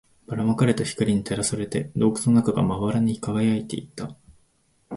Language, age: Japanese, 19-29